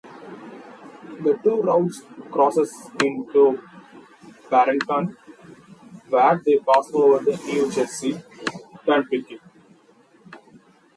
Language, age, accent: English, 19-29, India and South Asia (India, Pakistan, Sri Lanka)